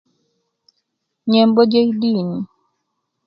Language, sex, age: Kenyi, female, 19-29